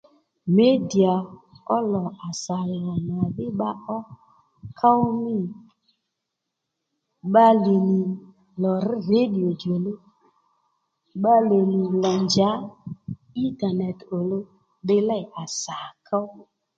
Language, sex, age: Lendu, female, 30-39